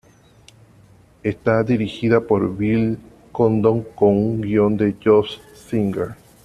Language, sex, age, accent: Spanish, male, 30-39, Caribe: Cuba, Venezuela, Puerto Rico, República Dominicana, Panamá, Colombia caribeña, México caribeño, Costa del golfo de México